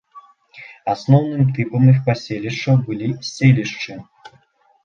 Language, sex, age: Belarusian, male, 19-29